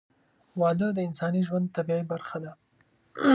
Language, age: Pashto, 19-29